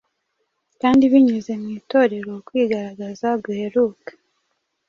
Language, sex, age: Kinyarwanda, female, 30-39